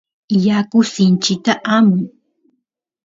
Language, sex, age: Santiago del Estero Quichua, female, 30-39